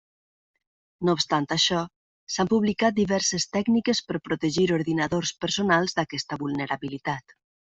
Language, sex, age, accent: Catalan, female, 40-49, valencià